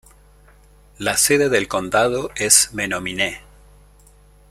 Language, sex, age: Spanish, male, 50-59